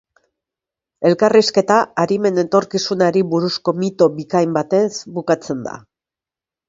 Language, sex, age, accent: Basque, female, 40-49, Mendebalekoa (Araba, Bizkaia, Gipuzkoako mendebaleko herri batzuk)